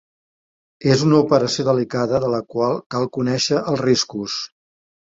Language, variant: Catalan, Central